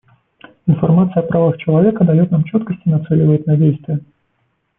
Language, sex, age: Russian, male, 30-39